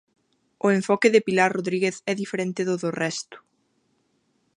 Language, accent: Galician, Atlántico (seseo e gheada); Normativo (estándar)